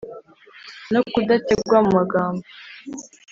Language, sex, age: Kinyarwanda, female, 19-29